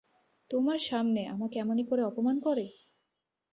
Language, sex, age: Bengali, female, 19-29